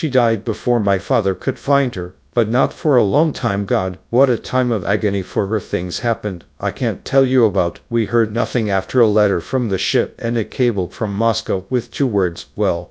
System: TTS, GradTTS